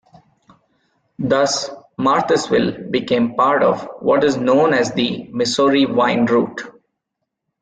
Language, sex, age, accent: English, male, 19-29, India and South Asia (India, Pakistan, Sri Lanka)